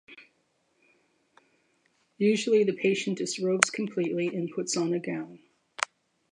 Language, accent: English, Canadian English